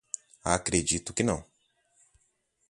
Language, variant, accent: Portuguese, Portuguese (Brasil), Paulista